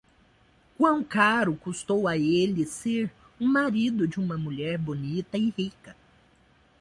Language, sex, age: Portuguese, male, 19-29